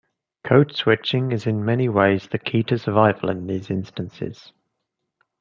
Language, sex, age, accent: English, male, 19-29, England English